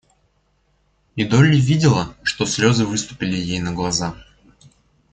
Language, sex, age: Russian, male, under 19